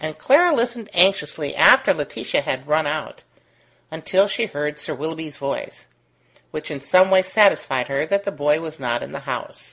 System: none